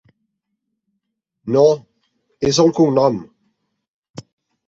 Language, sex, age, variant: Catalan, male, 60-69, Central